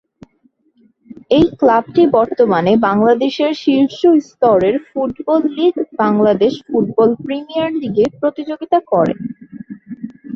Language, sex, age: Bengali, female, under 19